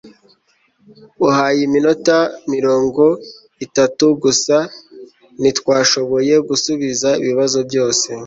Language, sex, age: Kinyarwanda, male, 19-29